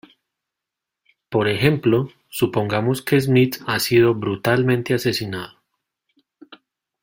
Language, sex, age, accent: Spanish, male, 30-39, Andino-Pacífico: Colombia, Perú, Ecuador, oeste de Bolivia y Venezuela andina